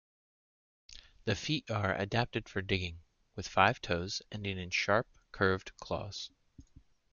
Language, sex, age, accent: English, male, 30-39, United States English